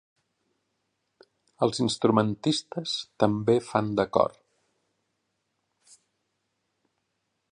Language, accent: Catalan, central; nord-occidental